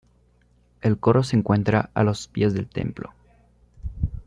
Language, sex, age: Spanish, male, under 19